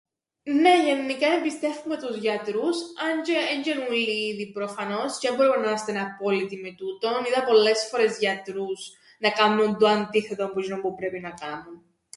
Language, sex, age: Greek, female, 19-29